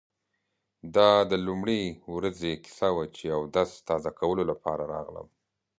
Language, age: Pashto, 30-39